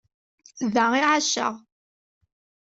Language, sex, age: Kabyle, female, 19-29